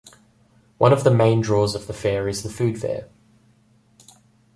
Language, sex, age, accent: English, male, 19-29, Australian English